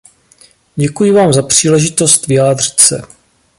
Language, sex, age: Czech, male, 40-49